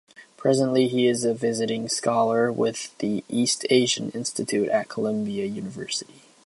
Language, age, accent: English, under 19, United States English